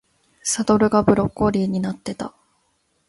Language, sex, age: Japanese, female, 19-29